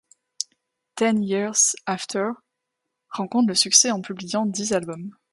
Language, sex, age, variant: French, female, 19-29, Français d'Europe